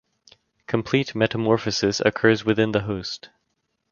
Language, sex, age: English, male, under 19